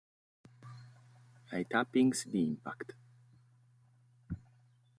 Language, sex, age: Italian, male, 30-39